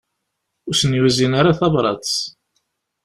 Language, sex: Kabyle, male